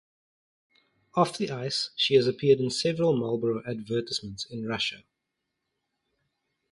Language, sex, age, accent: English, male, 30-39, Southern African (South Africa, Zimbabwe, Namibia)